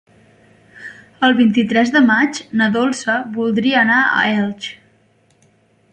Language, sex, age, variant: Catalan, female, 19-29, Central